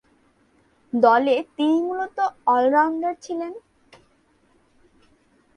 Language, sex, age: Bengali, female, 19-29